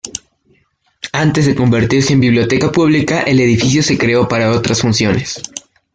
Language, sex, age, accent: Spanish, male, under 19, Andino-Pacífico: Colombia, Perú, Ecuador, oeste de Bolivia y Venezuela andina